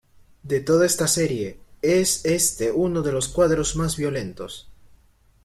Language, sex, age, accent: Spanish, male, under 19, Andino-Pacífico: Colombia, Perú, Ecuador, oeste de Bolivia y Venezuela andina